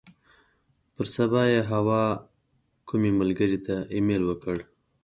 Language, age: Pashto, 30-39